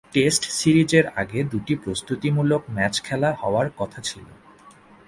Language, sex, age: Bengali, male, 19-29